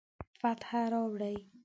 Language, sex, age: Pashto, female, 19-29